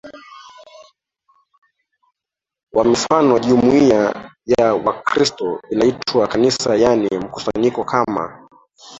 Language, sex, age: Swahili, male, 30-39